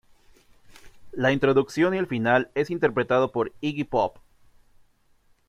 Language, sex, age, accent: Spanish, male, 30-39, México